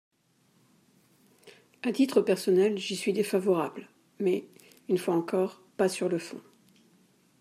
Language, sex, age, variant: French, female, 40-49, Français de métropole